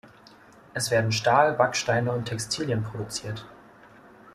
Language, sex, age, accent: German, male, 19-29, Deutschland Deutsch